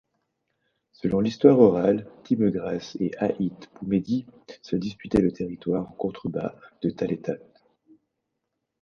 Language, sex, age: French, male, 30-39